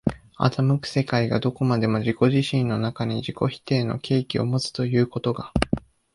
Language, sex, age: Japanese, male, 19-29